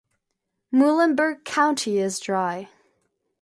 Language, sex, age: English, female, under 19